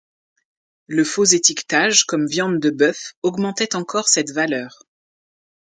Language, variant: French, Français de métropole